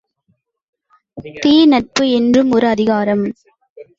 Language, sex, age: Tamil, female, under 19